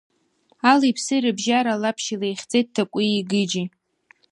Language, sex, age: Abkhazian, female, under 19